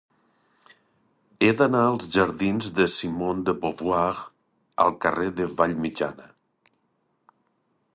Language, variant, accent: Catalan, Tortosí, nord-occidental